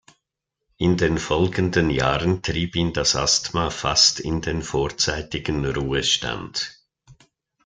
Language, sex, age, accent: German, male, 60-69, Schweizerdeutsch